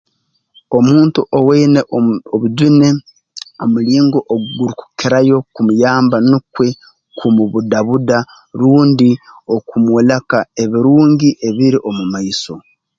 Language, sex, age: Tooro, male, 40-49